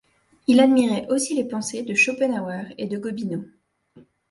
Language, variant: French, Français de métropole